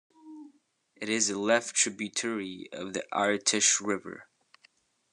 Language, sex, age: English, male, under 19